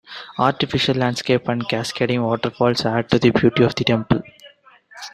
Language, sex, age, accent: English, male, 19-29, India and South Asia (India, Pakistan, Sri Lanka)